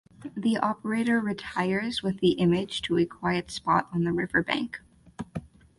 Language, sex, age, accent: English, female, 19-29, United States English